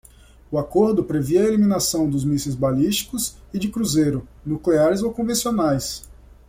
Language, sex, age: Portuguese, male, 19-29